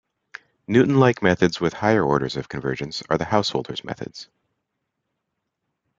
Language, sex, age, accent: English, male, 30-39, United States English